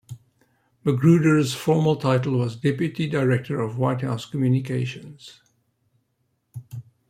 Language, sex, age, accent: English, male, 60-69, Southern African (South Africa, Zimbabwe, Namibia)